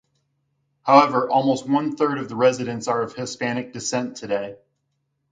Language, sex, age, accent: English, male, 40-49, United States English